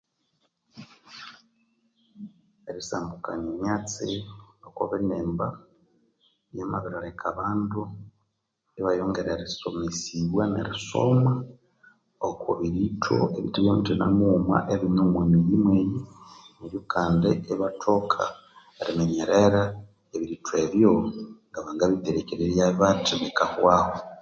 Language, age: Konzo, 19-29